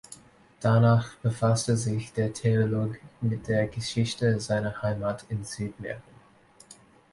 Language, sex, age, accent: German, male, 19-29, Deutschland Deutsch